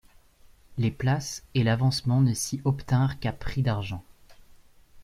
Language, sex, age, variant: French, male, 19-29, Français de métropole